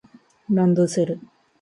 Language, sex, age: Japanese, female, under 19